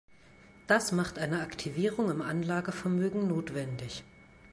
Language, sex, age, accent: German, female, 30-39, Deutschland Deutsch